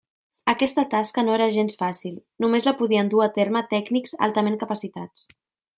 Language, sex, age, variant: Catalan, female, 19-29, Central